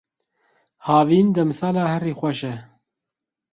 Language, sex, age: Kurdish, male, 30-39